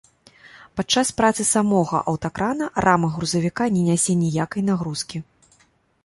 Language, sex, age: Belarusian, female, 40-49